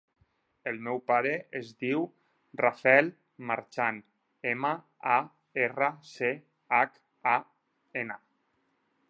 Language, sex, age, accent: Catalan, male, 30-39, Tortosí